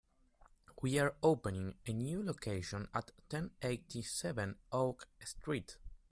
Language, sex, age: English, male, 19-29